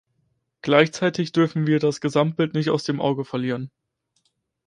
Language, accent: German, Deutschland Deutsch